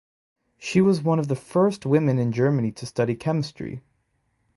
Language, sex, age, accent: English, male, under 19, United States English